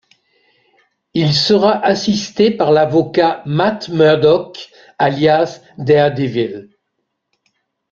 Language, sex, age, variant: French, male, 50-59, Français de métropole